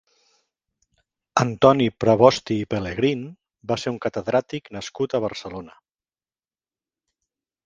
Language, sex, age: Catalan, male, 50-59